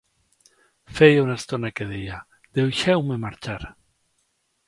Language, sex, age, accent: Catalan, male, 30-39, valencià